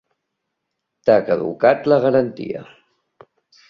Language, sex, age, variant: Catalan, male, 50-59, Central